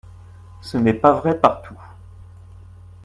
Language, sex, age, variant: French, male, 40-49, Français de métropole